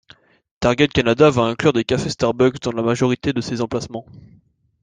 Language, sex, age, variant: French, male, 19-29, Français de métropole